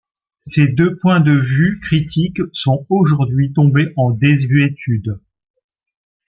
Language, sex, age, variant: French, male, 40-49, Français de métropole